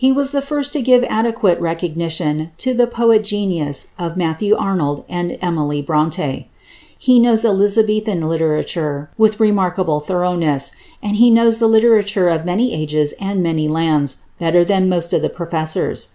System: none